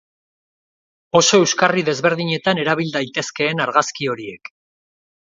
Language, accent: Basque, Erdialdekoa edo Nafarra (Gipuzkoa, Nafarroa)